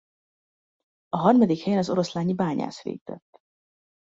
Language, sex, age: Hungarian, female, 19-29